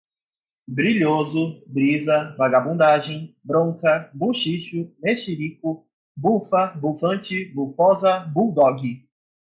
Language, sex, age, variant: Portuguese, male, 19-29, Portuguese (Brasil)